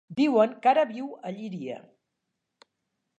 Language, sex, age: Catalan, female, 60-69